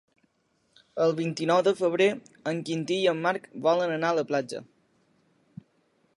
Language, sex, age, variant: Catalan, male, under 19, Balear